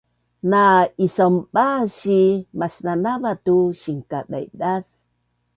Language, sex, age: Bunun, female, 60-69